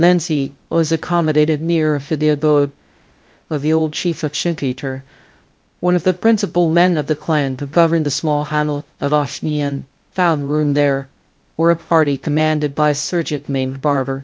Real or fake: fake